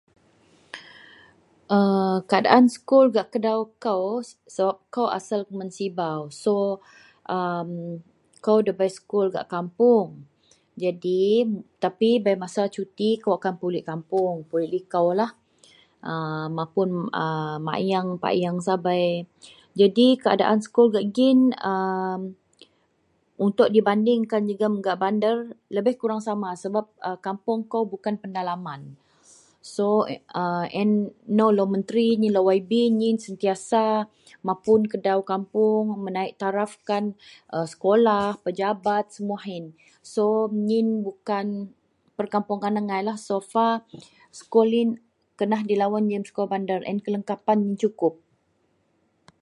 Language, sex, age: Central Melanau, female, 40-49